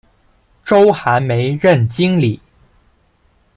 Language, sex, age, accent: Chinese, male, 19-29, 出生地：广东省